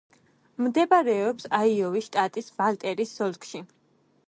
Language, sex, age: Georgian, female, 19-29